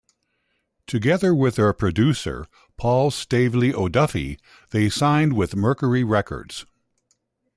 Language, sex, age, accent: English, male, 60-69, United States English